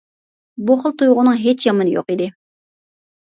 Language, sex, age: Uyghur, female, 19-29